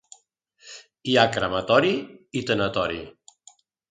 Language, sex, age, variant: Catalan, male, 60-69, Central